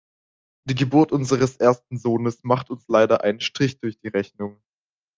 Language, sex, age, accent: German, male, under 19, Deutschland Deutsch